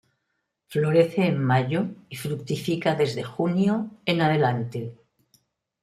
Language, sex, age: Spanish, female, 70-79